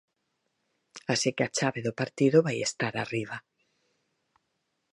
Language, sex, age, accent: Galician, female, 50-59, Normativo (estándar)